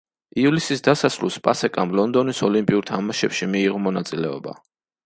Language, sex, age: Georgian, male, 19-29